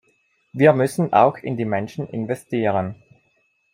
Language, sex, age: German, male, 30-39